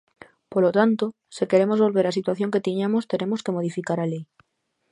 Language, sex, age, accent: Galician, female, 19-29, Normativo (estándar)